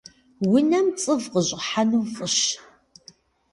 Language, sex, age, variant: Kabardian, female, 50-59, Адыгэбзэ (Къэбэрдей, Кирил, псоми зэдай)